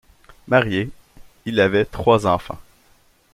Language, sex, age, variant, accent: French, male, 30-39, Français d'Amérique du Nord, Français du Canada